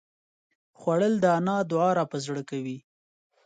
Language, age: Pashto, 30-39